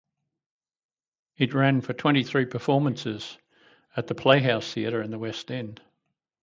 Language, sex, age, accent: English, male, 60-69, Australian English